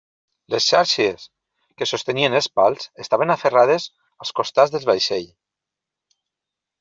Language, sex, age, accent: Catalan, male, 50-59, valencià